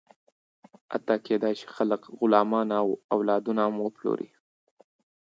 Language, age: Pashto, 19-29